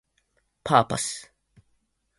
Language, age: Japanese, under 19